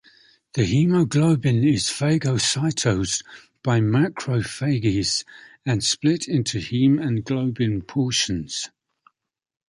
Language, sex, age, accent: English, male, 40-49, England English